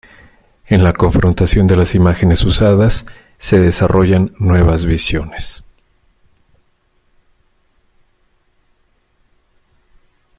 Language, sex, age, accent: Spanish, male, 40-49, México